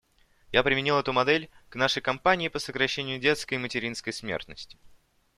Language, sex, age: Russian, male, under 19